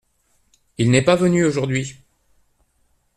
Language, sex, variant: French, male, Français de métropole